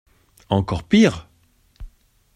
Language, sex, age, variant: French, male, 50-59, Français de métropole